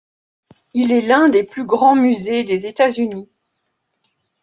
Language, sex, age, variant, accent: French, female, 50-59, Français d'Europe, Français de Suisse